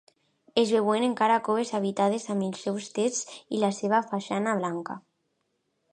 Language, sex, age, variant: Catalan, female, under 19, Alacantí